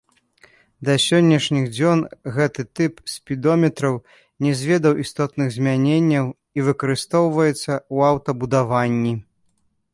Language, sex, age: Belarusian, male, 30-39